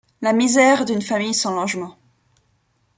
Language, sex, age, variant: French, female, 19-29, Français de métropole